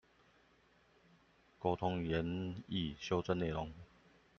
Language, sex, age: Chinese, male, 40-49